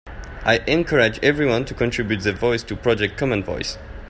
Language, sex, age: English, male, 19-29